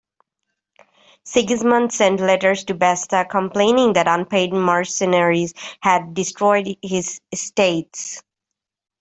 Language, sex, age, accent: English, female, 19-29, England English